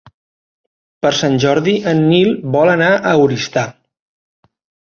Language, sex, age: Catalan, male, 40-49